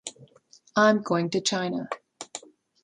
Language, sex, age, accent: English, female, 19-29, Canadian English